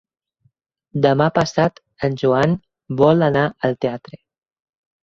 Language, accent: Catalan, valencià